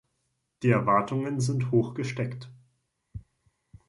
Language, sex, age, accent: German, male, 19-29, Deutschland Deutsch